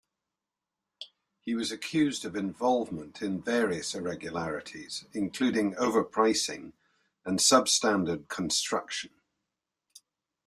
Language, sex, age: English, male, 70-79